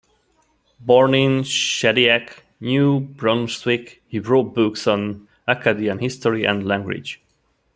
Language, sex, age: English, male, 30-39